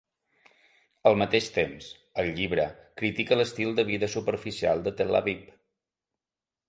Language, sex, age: Catalan, male, 40-49